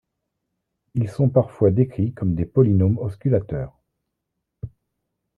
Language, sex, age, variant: French, male, 40-49, Français de métropole